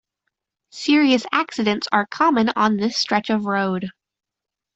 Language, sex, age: English, female, under 19